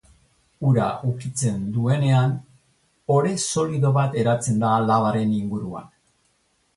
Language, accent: Basque, Erdialdekoa edo Nafarra (Gipuzkoa, Nafarroa)